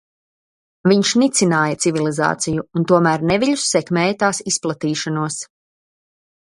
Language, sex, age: Latvian, female, 30-39